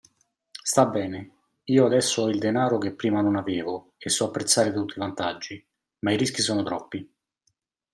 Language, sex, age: Italian, male, 40-49